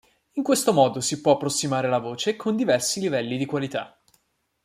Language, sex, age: Italian, male, 19-29